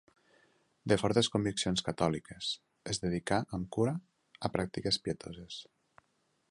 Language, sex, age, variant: Catalan, male, 40-49, Nord-Occidental